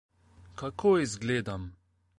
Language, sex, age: Slovenian, male, 19-29